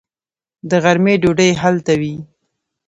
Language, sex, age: Pashto, female, 19-29